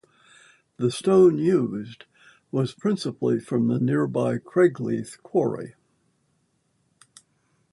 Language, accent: English, United States English